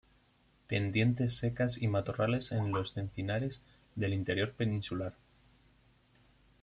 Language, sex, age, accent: Spanish, male, 30-39, España: Norte peninsular (Asturias, Castilla y León, Cantabria, País Vasco, Navarra, Aragón, La Rioja, Guadalajara, Cuenca)